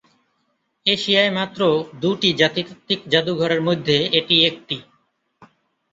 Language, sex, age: Bengali, male, 30-39